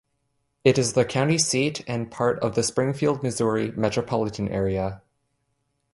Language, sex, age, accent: English, male, under 19, Canadian English